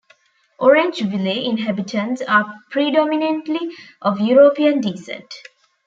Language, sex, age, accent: English, female, 19-29, India and South Asia (India, Pakistan, Sri Lanka)